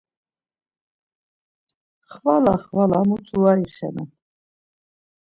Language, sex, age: Laz, female, 50-59